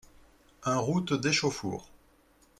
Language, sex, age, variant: French, male, 30-39, Français de métropole